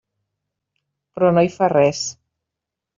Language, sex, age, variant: Catalan, female, 50-59, Central